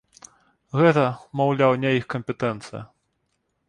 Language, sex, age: Belarusian, male, 30-39